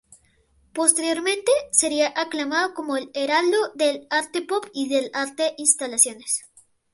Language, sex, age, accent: Spanish, male, under 19, Andino-Pacífico: Colombia, Perú, Ecuador, oeste de Bolivia y Venezuela andina